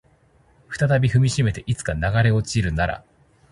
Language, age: Japanese, 30-39